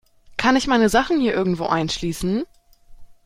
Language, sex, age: German, female, 19-29